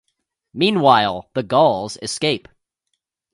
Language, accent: English, United States English